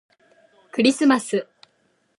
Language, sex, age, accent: Japanese, female, 19-29, 標準語